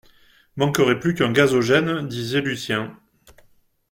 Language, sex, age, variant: French, male, 40-49, Français de métropole